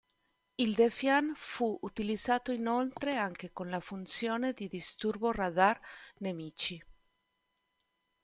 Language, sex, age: Italian, female, 40-49